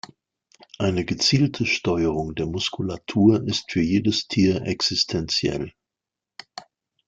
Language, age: German, 50-59